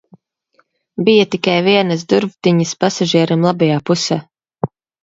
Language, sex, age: Latvian, female, 30-39